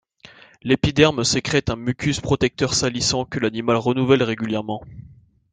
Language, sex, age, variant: French, male, 19-29, Français de métropole